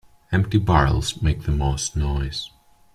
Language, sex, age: English, male, 19-29